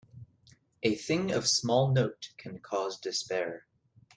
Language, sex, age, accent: English, male, 19-29, United States English